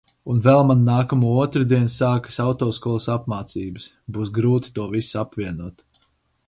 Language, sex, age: Latvian, male, 19-29